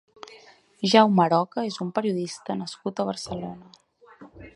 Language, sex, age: Catalan, female, 19-29